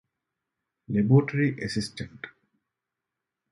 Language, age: Divehi, 30-39